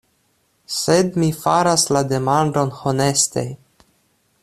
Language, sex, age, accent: Esperanto, male, 19-29, Internacia